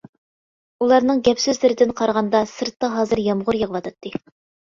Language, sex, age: Uyghur, female, under 19